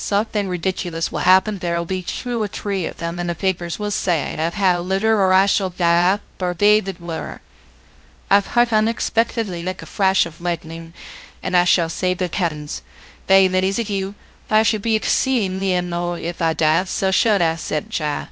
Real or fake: fake